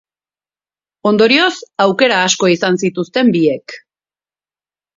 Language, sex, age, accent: Basque, female, 40-49, Erdialdekoa edo Nafarra (Gipuzkoa, Nafarroa)